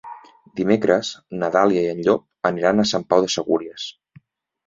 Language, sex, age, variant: Catalan, male, 19-29, Central